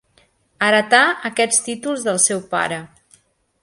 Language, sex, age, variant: Catalan, female, 40-49, Central